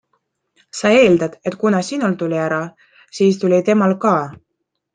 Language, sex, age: Estonian, female, 19-29